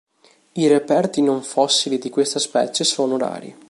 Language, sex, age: Italian, male, 19-29